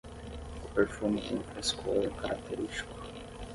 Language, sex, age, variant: Portuguese, male, 19-29, Portuguese (Brasil)